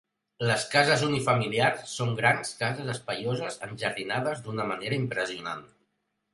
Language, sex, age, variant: Catalan, male, 40-49, Central